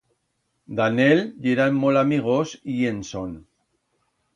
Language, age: Aragonese, 50-59